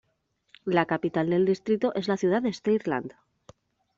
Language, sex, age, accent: Spanish, female, 30-39, España: Norte peninsular (Asturias, Castilla y León, Cantabria, País Vasco, Navarra, Aragón, La Rioja, Guadalajara, Cuenca)